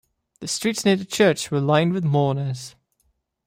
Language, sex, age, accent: English, male, 19-29, England English